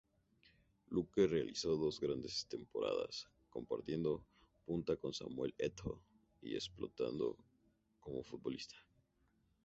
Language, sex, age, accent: Spanish, male, 19-29, México